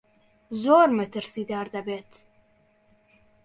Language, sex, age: Central Kurdish, male, 40-49